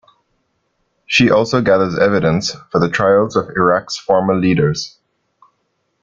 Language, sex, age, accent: English, male, 30-39, West Indies and Bermuda (Bahamas, Bermuda, Jamaica, Trinidad)